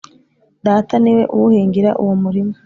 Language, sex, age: Kinyarwanda, female, 19-29